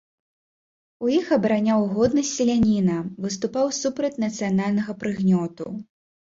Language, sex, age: Belarusian, female, 19-29